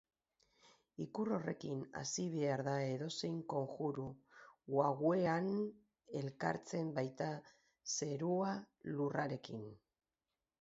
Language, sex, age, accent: Basque, female, 40-49, Mendebalekoa (Araba, Bizkaia, Gipuzkoako mendebaleko herri batzuk)